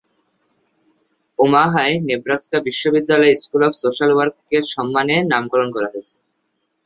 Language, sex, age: Bengali, male, under 19